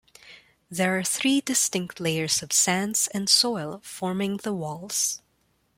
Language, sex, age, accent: English, female, 19-29, Filipino